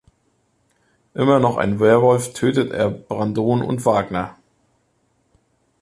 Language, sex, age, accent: German, male, 30-39, Deutschland Deutsch